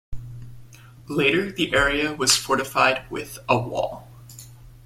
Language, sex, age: English, male, 19-29